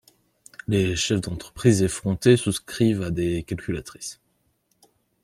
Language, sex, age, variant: French, male, 19-29, Français de métropole